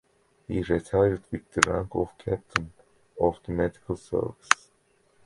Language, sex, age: English, male, 19-29